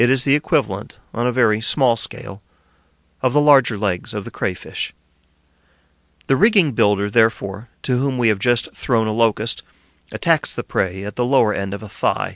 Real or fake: real